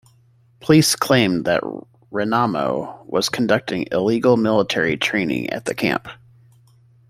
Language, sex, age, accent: English, male, 50-59, United States English